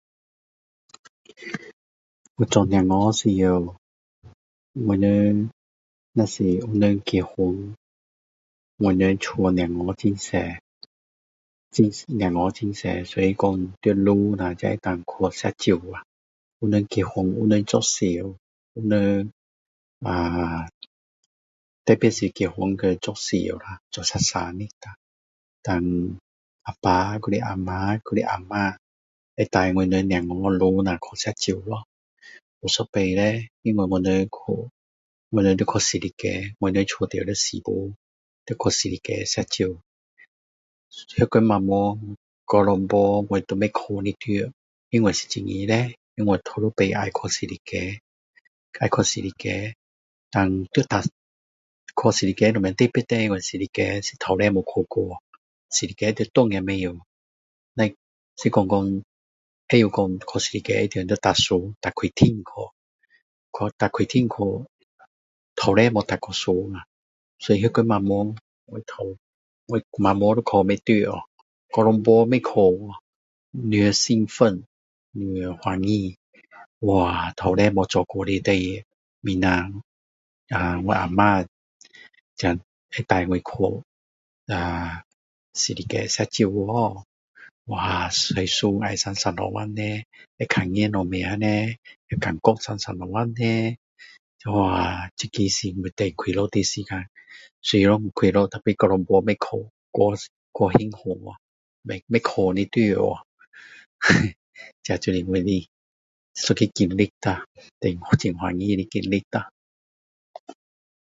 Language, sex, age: Min Dong Chinese, male, 50-59